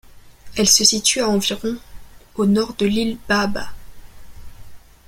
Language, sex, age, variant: French, female, under 19, Français de métropole